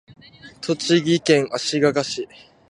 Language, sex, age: Japanese, male, 19-29